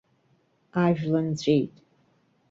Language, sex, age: Abkhazian, female, 40-49